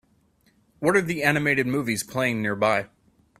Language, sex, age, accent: English, male, 19-29, United States English